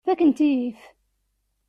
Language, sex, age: Kabyle, female, 19-29